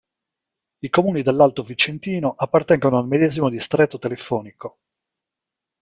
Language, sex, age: Italian, male, 40-49